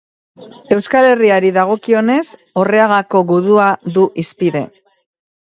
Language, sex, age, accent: Basque, female, 50-59, Mendebalekoa (Araba, Bizkaia, Gipuzkoako mendebaleko herri batzuk)